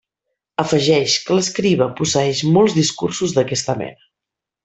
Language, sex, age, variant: Catalan, female, 40-49, Central